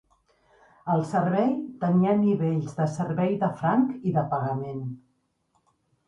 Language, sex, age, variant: Catalan, female, 50-59, Central